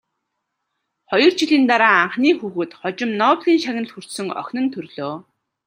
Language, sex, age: Mongolian, female, 30-39